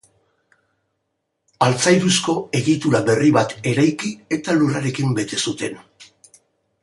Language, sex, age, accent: Basque, male, 60-69, Mendebalekoa (Araba, Bizkaia, Gipuzkoako mendebaleko herri batzuk)